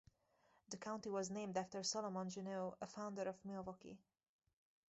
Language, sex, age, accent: English, female, 19-29, United States English